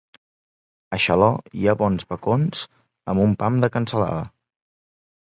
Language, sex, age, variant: Catalan, male, 19-29, Central